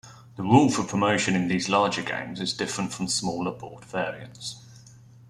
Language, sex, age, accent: English, male, 40-49, England English